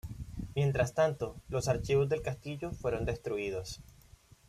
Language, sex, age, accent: Spanish, male, 19-29, Caribe: Cuba, Venezuela, Puerto Rico, República Dominicana, Panamá, Colombia caribeña, México caribeño, Costa del golfo de México